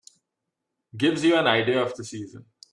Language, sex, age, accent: English, male, 19-29, India and South Asia (India, Pakistan, Sri Lanka)